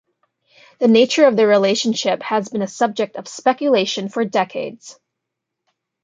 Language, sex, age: English, female, 19-29